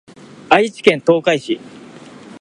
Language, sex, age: Japanese, male, 19-29